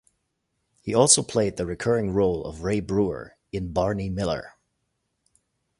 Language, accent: English, United States English